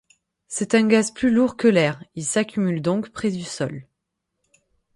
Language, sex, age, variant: French, female, 30-39, Français de métropole